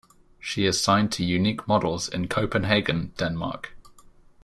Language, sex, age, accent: English, male, 19-29, England English